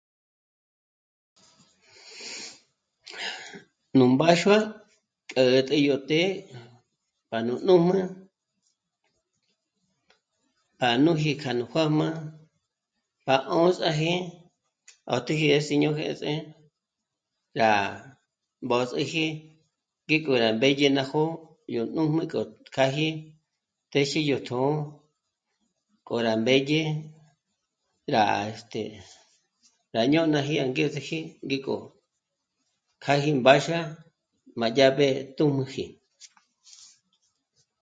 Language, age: Michoacán Mazahua, 19-29